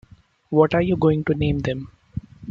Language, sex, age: English, male, 19-29